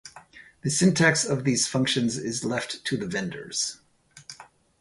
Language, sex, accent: English, male, United States English